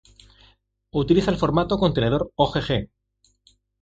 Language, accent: Spanish, España: Centro-Sur peninsular (Madrid, Toledo, Castilla-La Mancha)